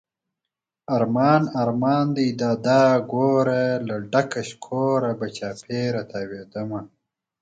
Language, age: Pashto, 30-39